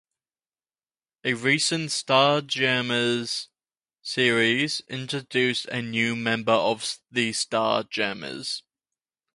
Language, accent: English, Australian English